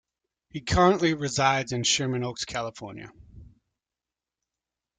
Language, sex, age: English, male, 30-39